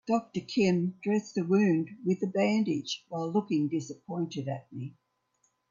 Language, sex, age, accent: English, female, 70-79, Australian English